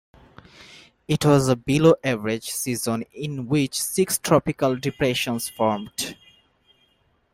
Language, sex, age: English, male, 19-29